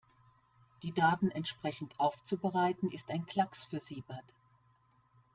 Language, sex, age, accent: German, female, 60-69, Deutschland Deutsch